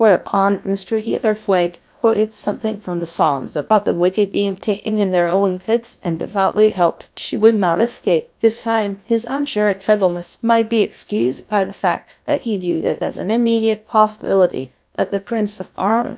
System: TTS, GlowTTS